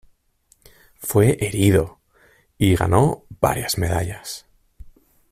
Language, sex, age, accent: Spanish, male, 30-39, España: Centro-Sur peninsular (Madrid, Toledo, Castilla-La Mancha)